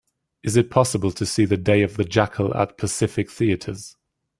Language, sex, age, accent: English, male, 19-29, England English